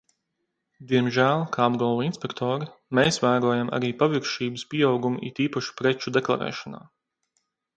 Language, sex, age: Latvian, male, 19-29